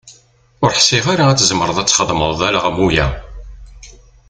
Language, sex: Kabyle, male